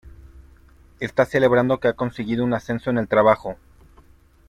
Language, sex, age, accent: Spanish, male, 19-29, México